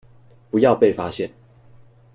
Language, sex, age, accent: Chinese, male, 19-29, 出生地：臺北市